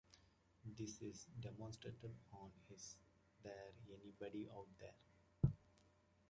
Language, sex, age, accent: English, male, 19-29, United States English